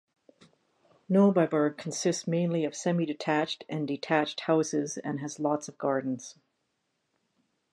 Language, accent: English, Canadian English